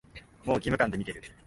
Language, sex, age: Japanese, male, 19-29